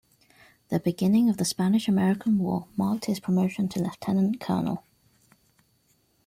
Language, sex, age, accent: English, female, 19-29, England English